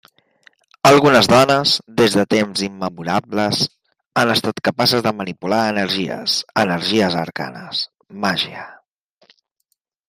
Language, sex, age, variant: Catalan, male, 19-29, Central